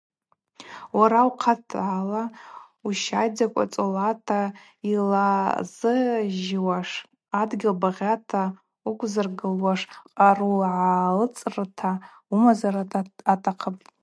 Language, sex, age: Abaza, female, 30-39